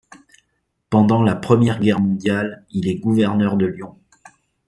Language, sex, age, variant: French, male, 40-49, Français de métropole